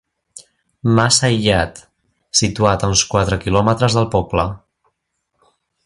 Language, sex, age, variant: Catalan, male, 19-29, Central